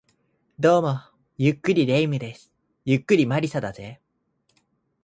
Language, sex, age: Japanese, male, 19-29